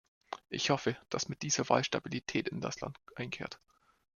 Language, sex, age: German, male, 19-29